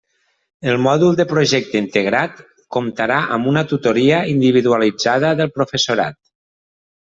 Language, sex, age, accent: Catalan, male, 40-49, valencià